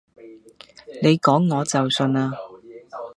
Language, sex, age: Cantonese, female, 40-49